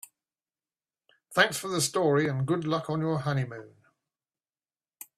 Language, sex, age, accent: English, male, 70-79, England English